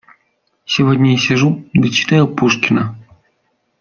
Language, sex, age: Russian, male, 19-29